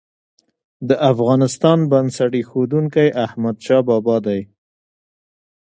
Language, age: Pashto, 30-39